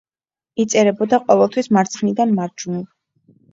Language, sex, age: Georgian, female, under 19